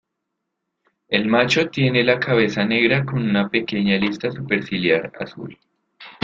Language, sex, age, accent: Spanish, male, 19-29, Andino-Pacífico: Colombia, Perú, Ecuador, oeste de Bolivia y Venezuela andina